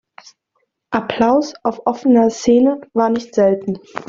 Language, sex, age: German, female, under 19